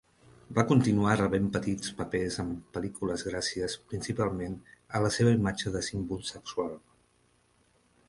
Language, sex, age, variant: Catalan, male, 50-59, Central